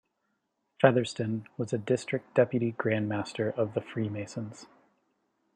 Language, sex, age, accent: English, male, 30-39, United States English